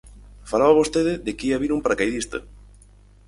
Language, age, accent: Galician, 19-29, Central (gheada)